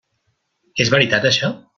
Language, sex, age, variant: Catalan, male, 30-39, Central